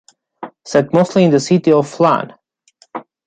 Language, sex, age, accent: English, male, 19-29, United States English